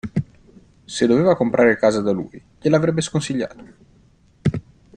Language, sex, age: Italian, male, 19-29